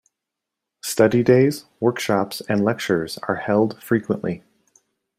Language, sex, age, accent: English, male, 30-39, United States English